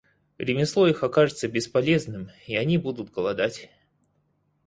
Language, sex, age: Russian, male, 30-39